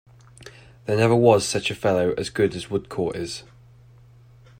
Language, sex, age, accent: English, male, 19-29, England English